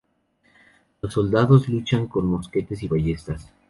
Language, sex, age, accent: Spanish, male, 19-29, México